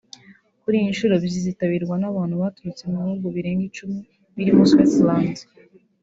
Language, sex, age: Kinyarwanda, female, 19-29